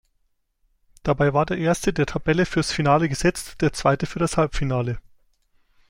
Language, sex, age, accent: German, male, 19-29, Deutschland Deutsch